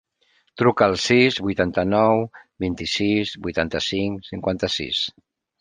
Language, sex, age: Catalan, male, 50-59